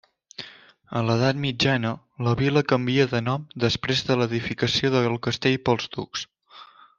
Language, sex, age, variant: Catalan, male, under 19, Central